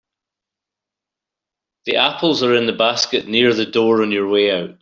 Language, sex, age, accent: English, male, 50-59, Scottish English